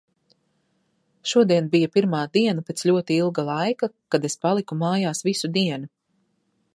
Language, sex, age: Latvian, female, 30-39